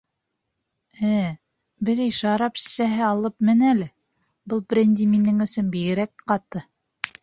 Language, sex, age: Bashkir, female, 19-29